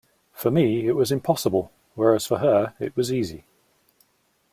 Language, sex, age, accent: English, male, 40-49, England English